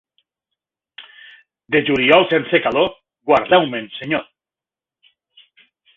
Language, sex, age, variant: Catalan, male, 40-49, Septentrional